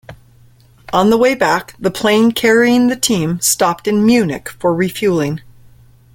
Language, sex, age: English, female, 50-59